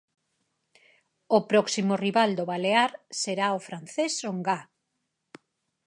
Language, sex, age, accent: Galician, female, 50-59, Normativo (estándar)